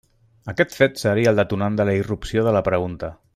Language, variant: Catalan, Central